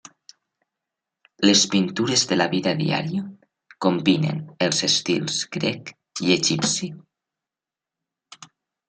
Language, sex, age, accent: Catalan, male, under 19, valencià